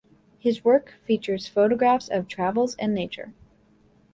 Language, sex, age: English, female, 19-29